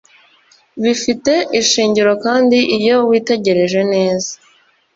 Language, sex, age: Kinyarwanda, female, 19-29